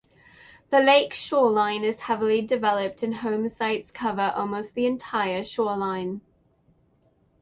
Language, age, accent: English, 30-39, United States English; England English